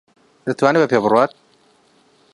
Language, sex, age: Central Kurdish, male, 19-29